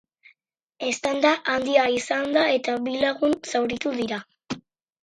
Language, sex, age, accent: Basque, female, under 19, Erdialdekoa edo Nafarra (Gipuzkoa, Nafarroa)